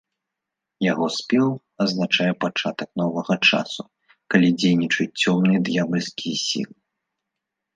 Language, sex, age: Belarusian, male, 19-29